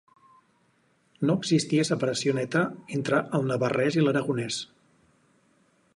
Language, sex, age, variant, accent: Catalan, male, 40-49, Central, central